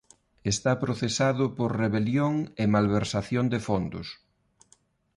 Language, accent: Galician, Neofalante